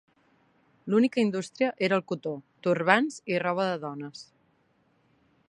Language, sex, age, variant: Catalan, female, 19-29, Central